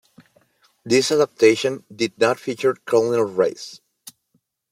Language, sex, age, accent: English, male, 40-49, United States English